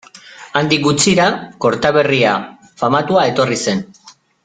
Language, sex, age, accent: Basque, male, 40-49, Mendebalekoa (Araba, Bizkaia, Gipuzkoako mendebaleko herri batzuk)